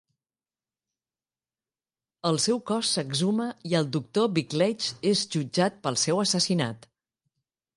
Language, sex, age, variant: Catalan, female, 50-59, Central